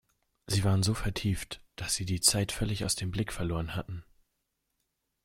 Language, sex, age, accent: German, male, 19-29, Deutschland Deutsch